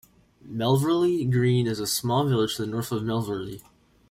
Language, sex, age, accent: English, male, under 19, United States English